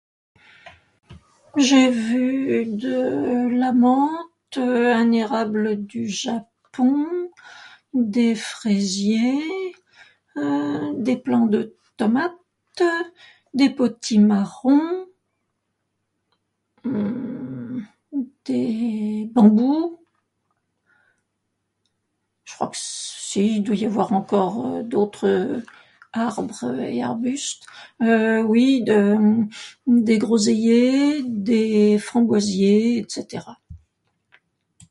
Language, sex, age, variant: French, female, 70-79, Français de métropole